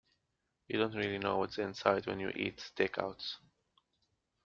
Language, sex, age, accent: English, male, 19-29, United States English